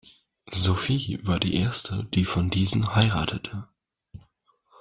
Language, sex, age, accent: German, male, under 19, Deutschland Deutsch